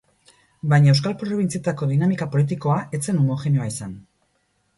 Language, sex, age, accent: Basque, female, 40-49, Erdialdekoa edo Nafarra (Gipuzkoa, Nafarroa)